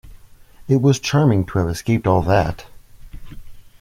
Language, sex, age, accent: English, male, 30-39, United States English